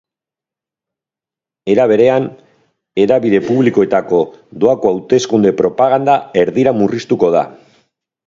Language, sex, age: Basque, male, 40-49